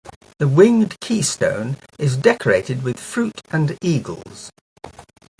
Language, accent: English, England English